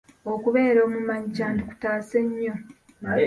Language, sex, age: Ganda, female, 19-29